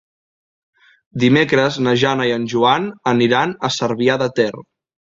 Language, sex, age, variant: Catalan, male, 19-29, Central